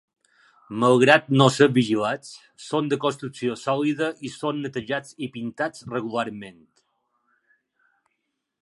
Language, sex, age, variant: Catalan, male, 40-49, Balear